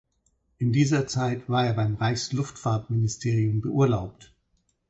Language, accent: German, Deutschland Deutsch